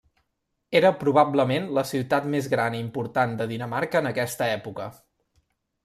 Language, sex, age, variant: Catalan, male, 19-29, Central